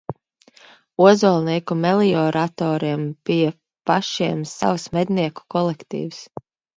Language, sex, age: Latvian, female, 30-39